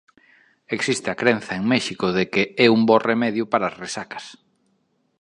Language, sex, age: Galician, male, 40-49